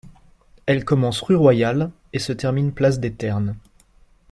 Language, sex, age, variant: French, male, 40-49, Français de métropole